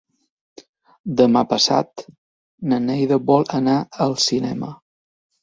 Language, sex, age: Catalan, male, 40-49